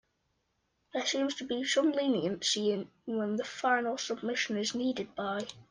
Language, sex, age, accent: English, male, under 19, England English